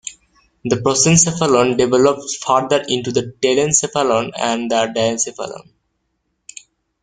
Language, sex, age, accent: English, male, 19-29, United States English